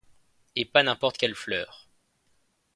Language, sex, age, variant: French, male, 19-29, Français de métropole